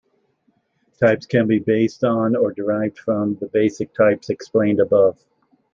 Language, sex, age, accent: English, male, 50-59, United States English